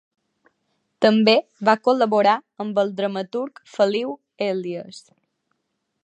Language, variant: Catalan, Balear